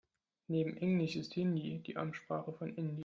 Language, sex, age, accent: German, male, 19-29, Deutschland Deutsch